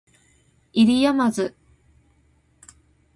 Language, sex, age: Japanese, female, 30-39